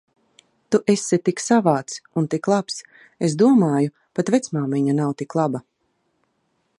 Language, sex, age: Latvian, female, 30-39